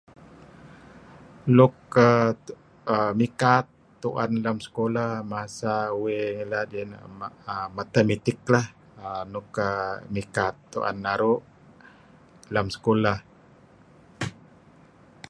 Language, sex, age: Kelabit, male, 60-69